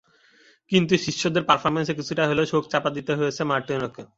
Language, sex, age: Bengali, male, 19-29